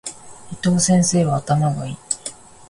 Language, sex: Japanese, female